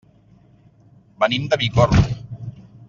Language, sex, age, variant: Catalan, male, 30-39, Central